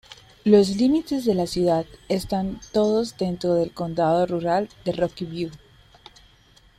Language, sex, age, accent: Spanish, female, 19-29, Andino-Pacífico: Colombia, Perú, Ecuador, oeste de Bolivia y Venezuela andina